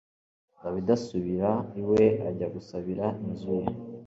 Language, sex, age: Kinyarwanda, male, 19-29